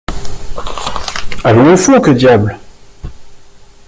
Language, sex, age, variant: French, male, 30-39, Français de métropole